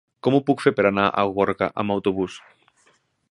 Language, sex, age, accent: Catalan, male, 19-29, Ebrenc